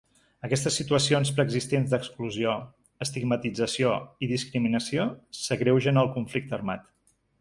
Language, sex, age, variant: Catalan, male, 50-59, Septentrional